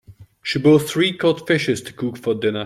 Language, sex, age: English, male, 30-39